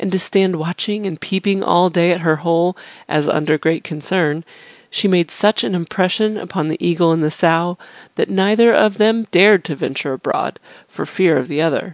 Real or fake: real